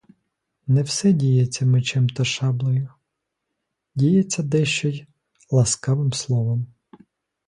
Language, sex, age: Ukrainian, male, 30-39